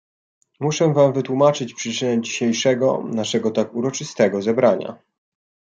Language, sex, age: Polish, male, 30-39